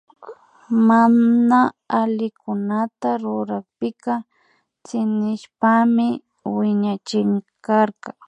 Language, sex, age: Imbabura Highland Quichua, female, 30-39